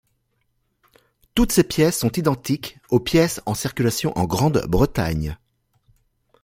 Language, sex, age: French, male, 40-49